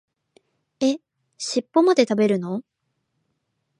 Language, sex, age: Japanese, female, 19-29